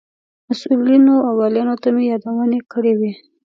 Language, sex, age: Pashto, female, 19-29